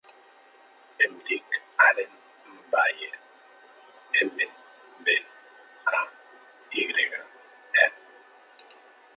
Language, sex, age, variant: Catalan, male, 50-59, Central